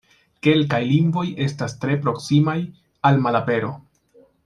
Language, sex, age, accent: Esperanto, male, 19-29, Internacia